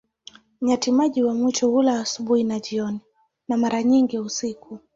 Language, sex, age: Swahili, female, 19-29